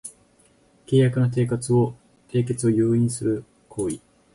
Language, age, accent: Japanese, 19-29, 標準語